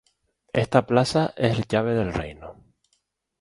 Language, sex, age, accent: Spanish, male, 19-29, España: Islas Canarias